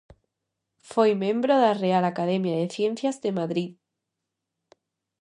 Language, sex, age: Galician, female, 19-29